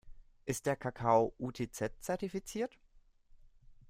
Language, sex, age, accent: German, male, 19-29, Deutschland Deutsch